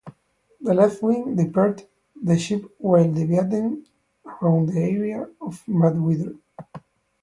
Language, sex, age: English, male, 19-29